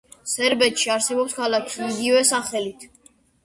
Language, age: Georgian, under 19